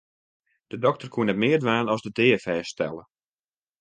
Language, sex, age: Western Frisian, male, 19-29